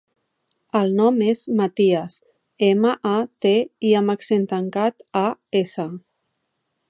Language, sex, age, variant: Catalan, female, 40-49, Central